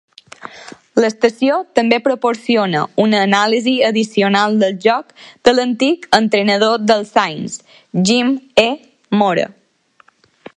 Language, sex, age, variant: Catalan, female, under 19, Balear